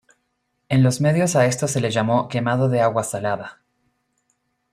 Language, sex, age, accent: Spanish, male, 19-29, Rioplatense: Argentina, Uruguay, este de Bolivia, Paraguay